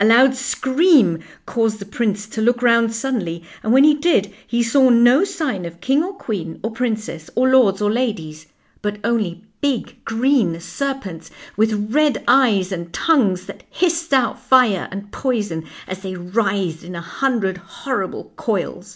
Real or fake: real